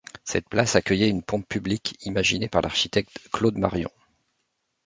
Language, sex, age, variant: French, male, 40-49, Français de métropole